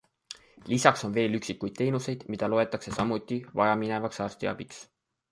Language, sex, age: Estonian, male, 19-29